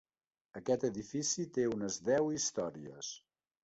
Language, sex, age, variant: Catalan, male, 50-59, Central